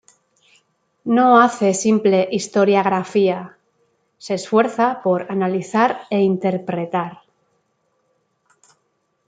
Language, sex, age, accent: Spanish, female, 40-49, España: Norte peninsular (Asturias, Castilla y León, Cantabria, País Vasco, Navarra, Aragón, La Rioja, Guadalajara, Cuenca)